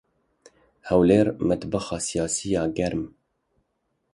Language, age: Kurdish, 30-39